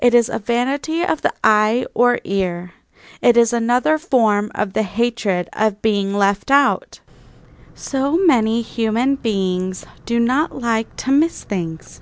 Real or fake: real